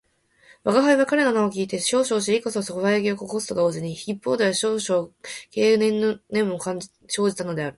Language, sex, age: Japanese, female, 19-29